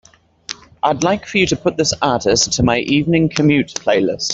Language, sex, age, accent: English, male, 30-39, New Zealand English